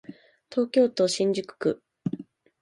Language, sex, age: Japanese, female, 19-29